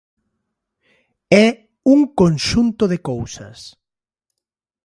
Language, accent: Galician, Normativo (estándar)